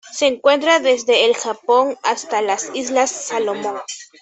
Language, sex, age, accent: Spanish, female, 19-29, España: Norte peninsular (Asturias, Castilla y León, Cantabria, País Vasco, Navarra, Aragón, La Rioja, Guadalajara, Cuenca)